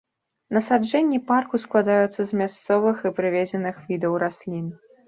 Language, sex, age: Belarusian, female, 19-29